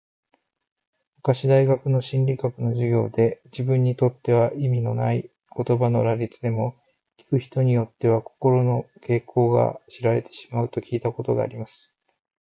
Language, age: Japanese, 40-49